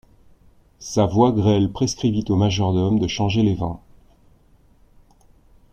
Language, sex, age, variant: French, male, 40-49, Français de métropole